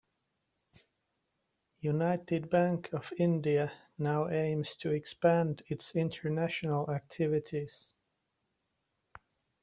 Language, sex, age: English, male, 40-49